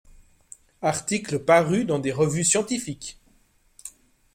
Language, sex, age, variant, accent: French, male, 40-49, Français d'Europe, Français de Suisse